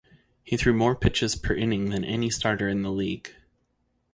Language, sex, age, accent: English, male, 30-39, United States English